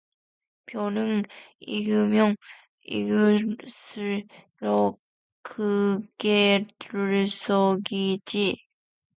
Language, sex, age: Korean, female, 19-29